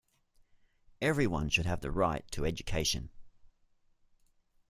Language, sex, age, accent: English, male, 50-59, Australian English